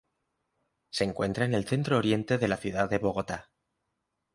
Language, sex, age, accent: Spanish, male, 19-29, España: Norte peninsular (Asturias, Castilla y León, Cantabria, País Vasco, Navarra, Aragón, La Rioja, Guadalajara, Cuenca)